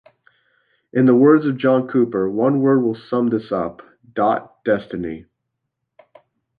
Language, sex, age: English, male, 19-29